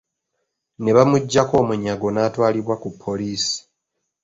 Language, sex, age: Ganda, male, 19-29